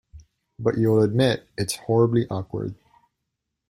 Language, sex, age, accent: English, male, 19-29, United States English